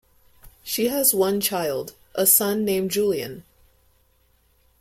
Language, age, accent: English, under 19, United States English